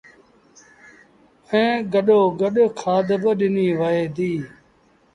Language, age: Sindhi Bhil, 40-49